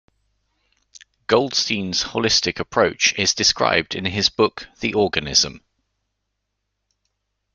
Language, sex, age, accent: English, male, 40-49, England English